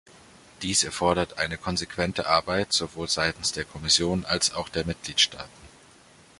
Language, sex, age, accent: German, male, 19-29, Deutschland Deutsch